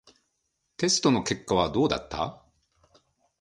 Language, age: Japanese, 50-59